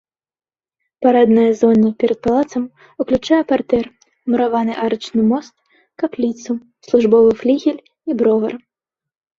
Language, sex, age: Belarusian, female, 19-29